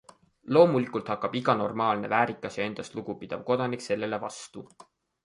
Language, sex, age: Estonian, male, 19-29